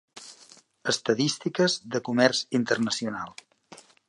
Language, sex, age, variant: Catalan, male, 50-59, Central